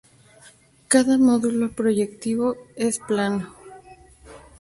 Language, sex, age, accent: Spanish, female, 19-29, México